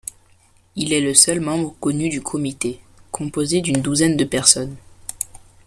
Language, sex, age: French, male, under 19